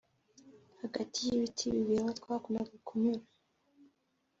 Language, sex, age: Kinyarwanda, female, 19-29